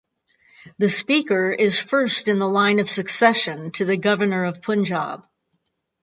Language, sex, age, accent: English, female, 60-69, United States English